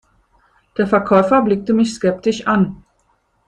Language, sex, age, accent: German, female, 50-59, Deutschland Deutsch